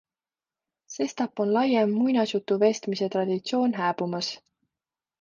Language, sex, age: Estonian, female, 30-39